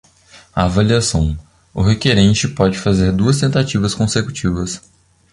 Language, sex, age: Portuguese, male, 19-29